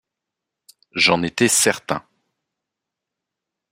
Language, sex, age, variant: French, male, 40-49, Français de métropole